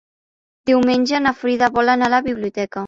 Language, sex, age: Catalan, female, under 19